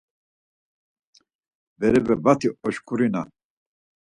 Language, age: Laz, 60-69